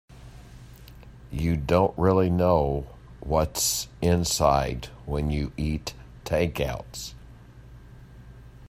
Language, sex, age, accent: English, male, 50-59, United States English